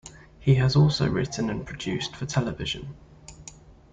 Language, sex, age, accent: English, male, 19-29, England English